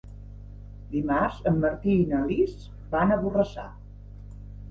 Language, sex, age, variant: Catalan, female, 50-59, Septentrional